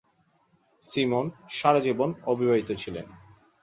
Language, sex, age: Bengali, male, 19-29